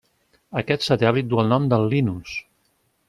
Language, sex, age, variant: Catalan, male, 50-59, Central